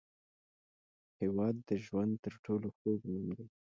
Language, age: Pashto, 19-29